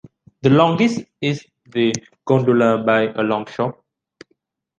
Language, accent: English, United States English